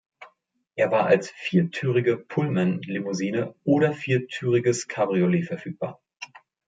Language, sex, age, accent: German, male, 40-49, Deutschland Deutsch